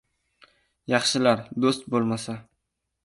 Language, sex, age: Uzbek, male, under 19